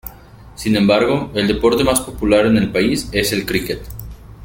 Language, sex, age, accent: Spanish, male, 19-29, México